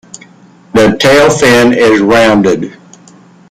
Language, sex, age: English, male, 60-69